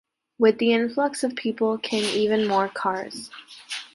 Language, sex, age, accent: English, female, 19-29, Canadian English